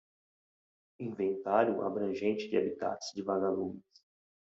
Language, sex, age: Portuguese, male, 30-39